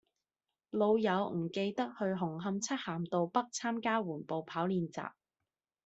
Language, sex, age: Cantonese, female, 19-29